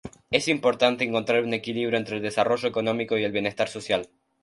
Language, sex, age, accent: Spanish, male, under 19, Rioplatense: Argentina, Uruguay, este de Bolivia, Paraguay